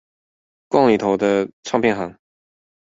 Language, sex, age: Chinese, male, 19-29